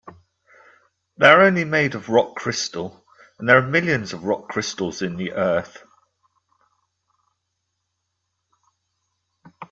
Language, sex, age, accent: English, male, 40-49, England English